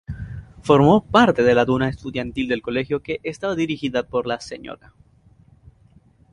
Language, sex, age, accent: Spanish, male, 19-29, América central